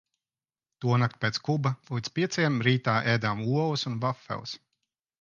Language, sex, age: Latvian, male, 40-49